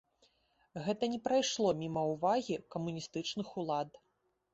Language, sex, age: Belarusian, female, 30-39